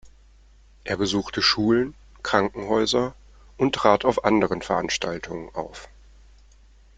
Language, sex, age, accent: German, male, 30-39, Deutschland Deutsch